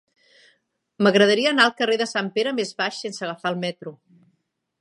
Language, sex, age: Catalan, female, 50-59